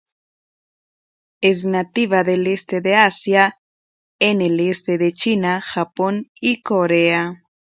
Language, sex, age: Spanish, female, 19-29